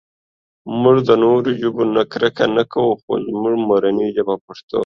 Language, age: Pashto, under 19